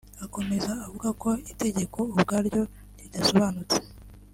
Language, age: Kinyarwanda, 19-29